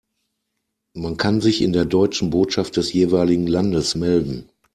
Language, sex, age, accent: German, male, 40-49, Deutschland Deutsch